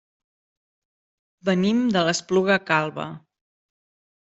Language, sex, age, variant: Catalan, female, 40-49, Central